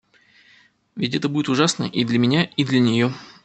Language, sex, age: Russian, male, 30-39